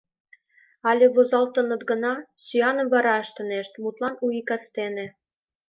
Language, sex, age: Mari, female, 19-29